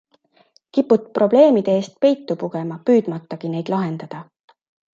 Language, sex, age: Estonian, female, 30-39